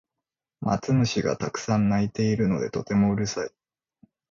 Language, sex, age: Japanese, male, 19-29